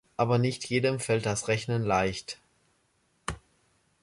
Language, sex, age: German, male, under 19